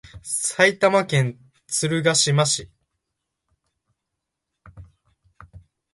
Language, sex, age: Japanese, male, 19-29